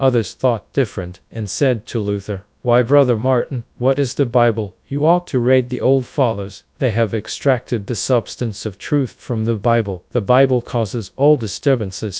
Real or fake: fake